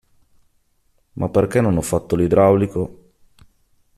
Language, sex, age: Italian, male, 40-49